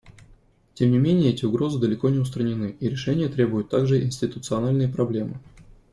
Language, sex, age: Russian, male, 30-39